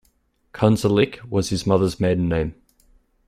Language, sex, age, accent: English, male, 19-29, Australian English